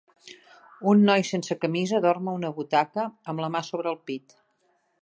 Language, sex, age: Catalan, female, 50-59